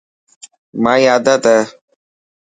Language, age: Dhatki, 19-29